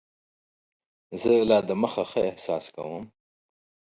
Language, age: Pashto, 30-39